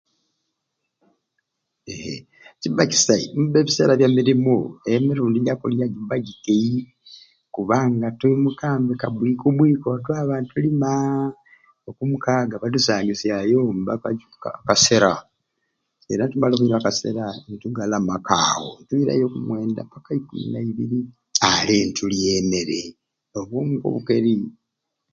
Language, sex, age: Ruuli, male, 70-79